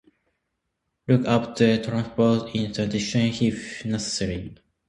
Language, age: English, 19-29